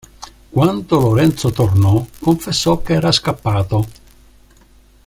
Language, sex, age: Italian, male, 19-29